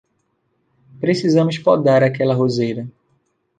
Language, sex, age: Portuguese, male, 30-39